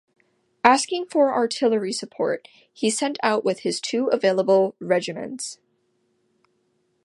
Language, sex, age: English, female, 19-29